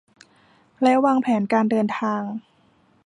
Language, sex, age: Thai, female, 19-29